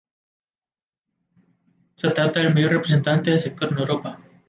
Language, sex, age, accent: Spanish, male, 19-29, América central